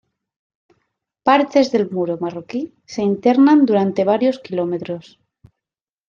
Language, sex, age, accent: Spanish, female, 40-49, España: Centro-Sur peninsular (Madrid, Toledo, Castilla-La Mancha)